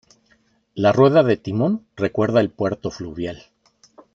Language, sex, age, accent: Spanish, male, 50-59, México